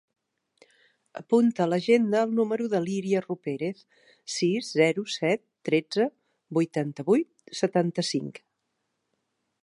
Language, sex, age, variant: Catalan, female, 50-59, Central